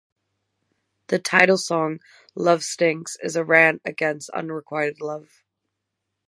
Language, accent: English, United States English; England English